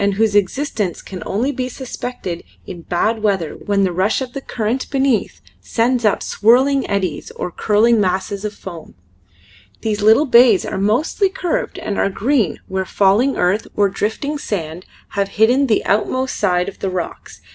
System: none